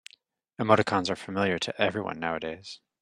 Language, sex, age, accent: English, male, 30-39, Canadian English